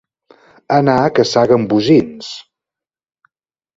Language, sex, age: Catalan, male, 50-59